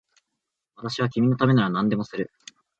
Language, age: Japanese, 19-29